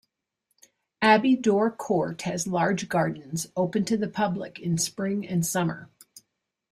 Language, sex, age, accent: English, female, 60-69, United States English